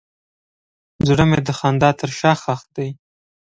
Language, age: Pashto, 19-29